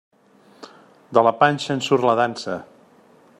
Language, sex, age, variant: Catalan, male, 40-49, Central